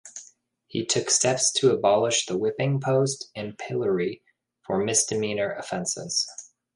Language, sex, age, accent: English, male, 30-39, United States English